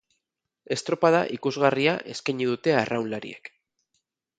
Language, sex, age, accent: Basque, male, 40-49, Mendebalekoa (Araba, Bizkaia, Gipuzkoako mendebaleko herri batzuk)